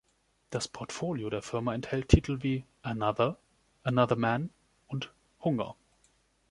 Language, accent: German, Deutschland Deutsch